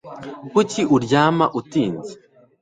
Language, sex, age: Kinyarwanda, male, 19-29